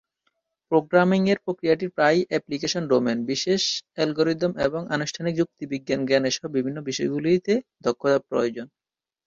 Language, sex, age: Bengali, male, 19-29